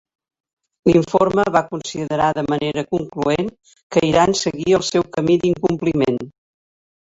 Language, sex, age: Catalan, female, 60-69